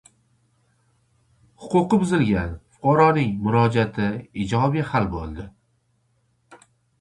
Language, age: Uzbek, 30-39